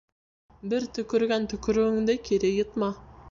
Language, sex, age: Bashkir, female, 19-29